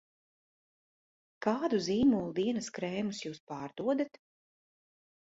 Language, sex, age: Latvian, female, 30-39